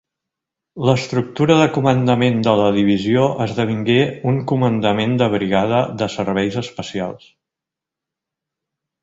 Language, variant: Catalan, Central